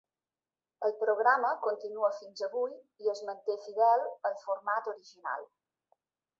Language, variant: Catalan, Balear